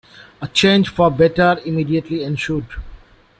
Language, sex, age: English, male, 40-49